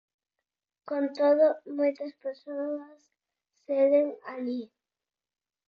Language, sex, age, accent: Galician, female, 30-39, Neofalante